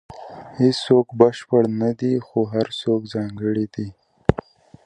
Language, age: Pashto, 19-29